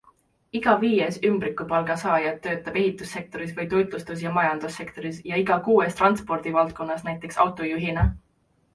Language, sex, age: Estonian, female, 19-29